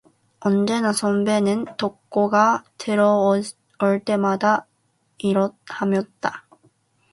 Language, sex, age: Korean, female, 19-29